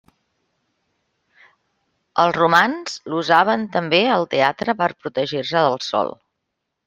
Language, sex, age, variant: Catalan, female, 50-59, Central